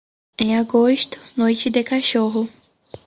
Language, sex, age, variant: Portuguese, female, 19-29, Portuguese (Brasil)